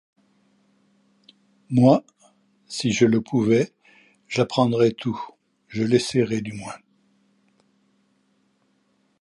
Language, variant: French, Français de métropole